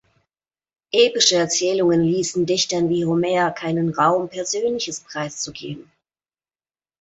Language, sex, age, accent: German, female, 30-39, Deutschland Deutsch